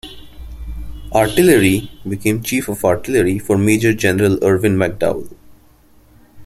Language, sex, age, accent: English, male, 19-29, India and South Asia (India, Pakistan, Sri Lanka)